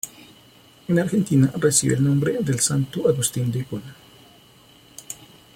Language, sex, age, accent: Spanish, male, 30-39, Andino-Pacífico: Colombia, Perú, Ecuador, oeste de Bolivia y Venezuela andina